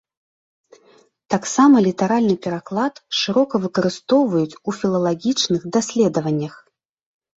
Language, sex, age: Belarusian, female, 19-29